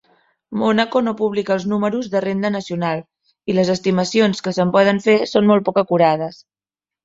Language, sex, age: Catalan, female, 40-49